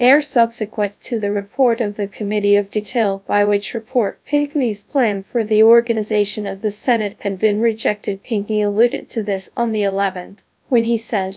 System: TTS, GradTTS